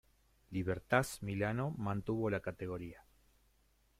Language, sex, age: Spanish, male, 50-59